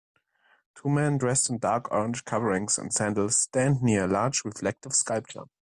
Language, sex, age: English, male, 19-29